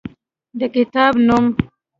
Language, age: Pashto, 19-29